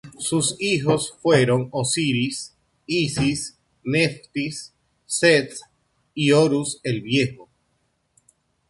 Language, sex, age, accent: Spanish, male, 40-49, Caribe: Cuba, Venezuela, Puerto Rico, República Dominicana, Panamá, Colombia caribeña, México caribeño, Costa del golfo de México